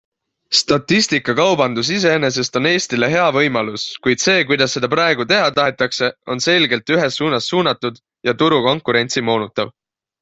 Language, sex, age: Estonian, male, 19-29